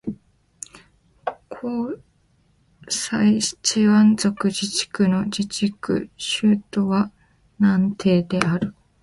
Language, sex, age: Japanese, female, 19-29